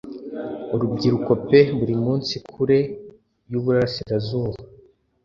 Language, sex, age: Kinyarwanda, male, under 19